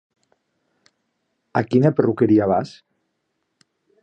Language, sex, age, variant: Catalan, male, 19-29, Nord-Occidental